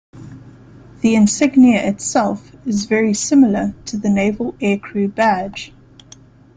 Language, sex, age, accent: English, female, 19-29, Southern African (South Africa, Zimbabwe, Namibia)